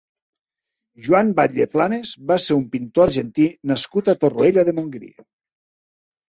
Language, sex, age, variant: Catalan, male, 40-49, Central